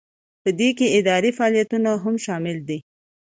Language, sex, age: Pashto, female, 19-29